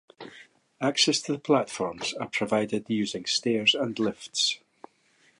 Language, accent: English, Scottish English